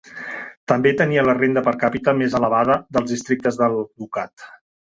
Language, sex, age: Catalan, male, 50-59